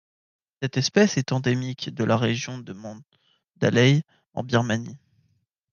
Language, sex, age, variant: French, male, 19-29, Français de métropole